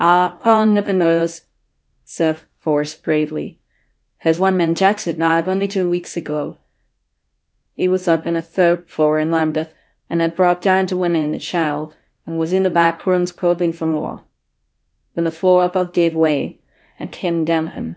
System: TTS, VITS